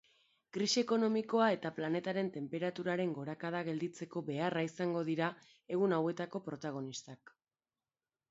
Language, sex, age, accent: Basque, male, 40-49, Erdialdekoa edo Nafarra (Gipuzkoa, Nafarroa)